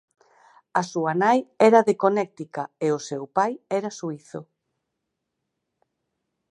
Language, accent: Galician, Oriental (común en zona oriental)